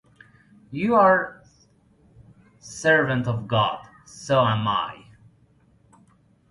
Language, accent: English, United States English